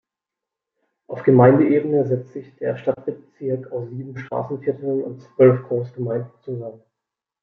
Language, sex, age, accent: German, male, 19-29, Deutschland Deutsch